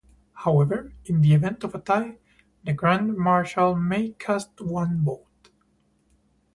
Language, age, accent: English, 19-29, United States English